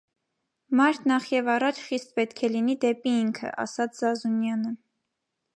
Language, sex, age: Armenian, female, 19-29